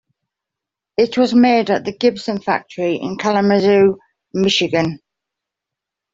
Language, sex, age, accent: English, female, 40-49, England English